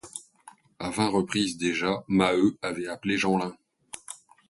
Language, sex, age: French, male, 50-59